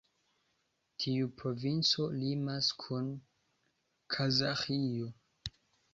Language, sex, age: Esperanto, male, 19-29